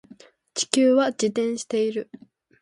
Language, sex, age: Japanese, female, under 19